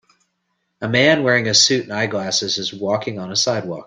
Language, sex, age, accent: English, male, 40-49, United States English